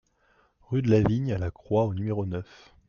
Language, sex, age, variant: French, male, 19-29, Français de métropole